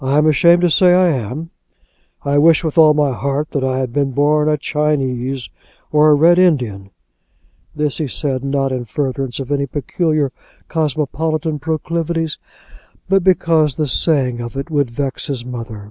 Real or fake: real